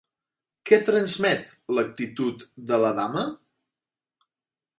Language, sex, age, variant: Catalan, male, 40-49, Central